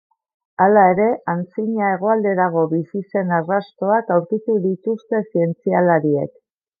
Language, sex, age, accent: Basque, female, 50-59, Erdialdekoa edo Nafarra (Gipuzkoa, Nafarroa)